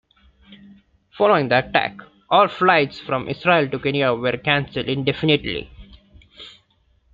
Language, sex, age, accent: English, male, 19-29, India and South Asia (India, Pakistan, Sri Lanka)